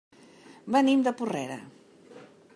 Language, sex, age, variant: Catalan, female, 50-59, Central